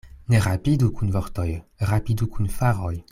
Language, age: Esperanto, 19-29